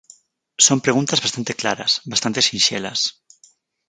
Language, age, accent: Galician, 19-29, Normativo (estándar)